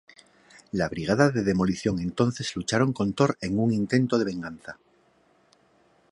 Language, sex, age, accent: Spanish, male, 40-49, España: Norte peninsular (Asturias, Castilla y León, Cantabria, País Vasco, Navarra, Aragón, La Rioja, Guadalajara, Cuenca)